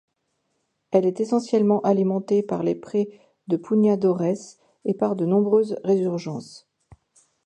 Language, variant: French, Français de métropole